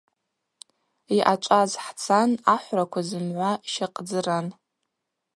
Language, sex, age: Abaza, female, 19-29